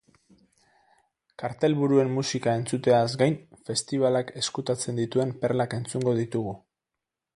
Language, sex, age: Basque, male, 40-49